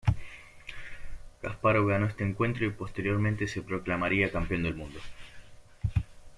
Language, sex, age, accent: Spanish, male, 19-29, Rioplatense: Argentina, Uruguay, este de Bolivia, Paraguay